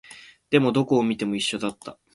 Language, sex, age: Japanese, male, 19-29